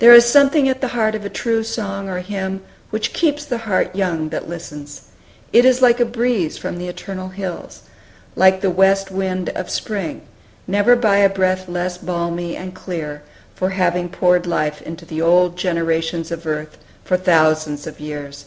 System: none